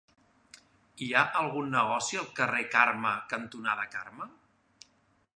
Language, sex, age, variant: Catalan, male, 40-49, Central